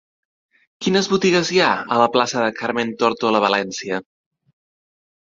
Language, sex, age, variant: Catalan, male, 30-39, Central